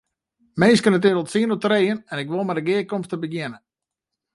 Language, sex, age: Western Frisian, male, 40-49